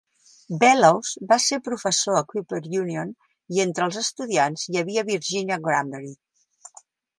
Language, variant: Catalan, Central